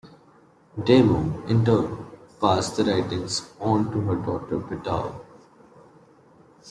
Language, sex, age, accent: English, male, 19-29, India and South Asia (India, Pakistan, Sri Lanka)